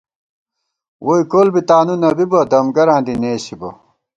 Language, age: Gawar-Bati, 30-39